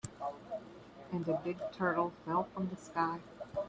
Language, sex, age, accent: English, female, 40-49, United States English